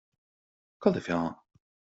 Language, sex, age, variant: Irish, male, 19-29, Gaeilge Chonnacht